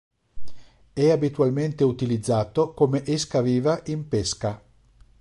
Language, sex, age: Italian, male, 50-59